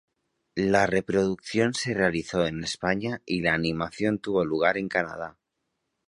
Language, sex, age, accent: Spanish, male, 30-39, España: Norte peninsular (Asturias, Castilla y León, Cantabria, País Vasco, Navarra, Aragón, La Rioja, Guadalajara, Cuenca)